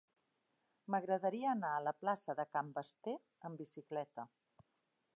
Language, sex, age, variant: Catalan, female, 60-69, Central